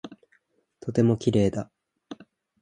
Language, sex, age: Japanese, male, 19-29